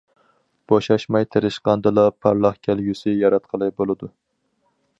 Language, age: Uyghur, 19-29